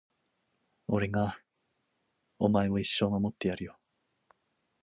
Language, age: Japanese, 19-29